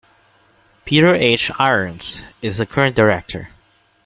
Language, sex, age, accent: English, male, 19-29, Filipino